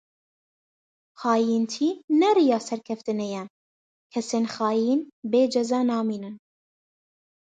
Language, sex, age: Kurdish, female, 19-29